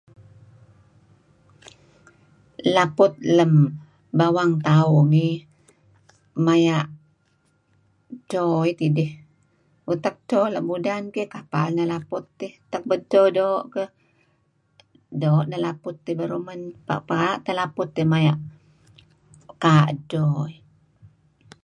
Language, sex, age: Kelabit, female, 60-69